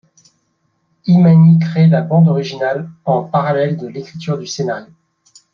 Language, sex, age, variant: French, male, 30-39, Français de métropole